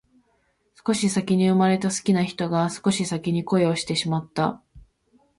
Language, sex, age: Japanese, female, 19-29